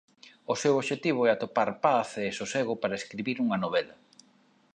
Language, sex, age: Galician, male, 40-49